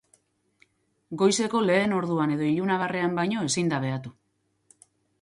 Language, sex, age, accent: Basque, female, 40-49, Mendebalekoa (Araba, Bizkaia, Gipuzkoako mendebaleko herri batzuk)